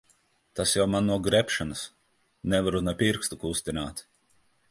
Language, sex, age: Latvian, male, 30-39